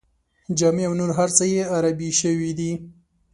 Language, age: Pashto, 19-29